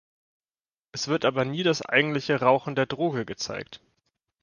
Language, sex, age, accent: German, male, 19-29, Deutschland Deutsch